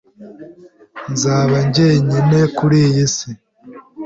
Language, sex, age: Kinyarwanda, male, 19-29